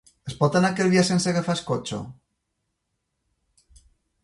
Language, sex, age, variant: Catalan, female, 40-49, Balear